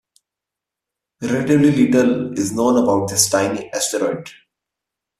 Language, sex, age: English, male, 19-29